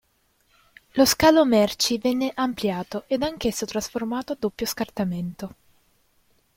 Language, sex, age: Italian, female, 19-29